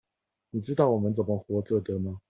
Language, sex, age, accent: Chinese, male, 30-39, 出生地：新北市